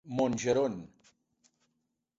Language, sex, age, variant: Catalan, male, 60-69, Central